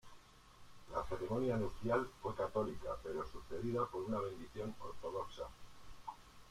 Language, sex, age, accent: Spanish, male, 60-69, España: Centro-Sur peninsular (Madrid, Toledo, Castilla-La Mancha)